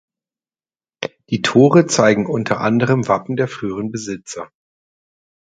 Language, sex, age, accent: German, male, 40-49, Deutschland Deutsch